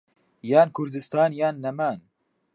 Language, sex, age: Central Kurdish, male, 19-29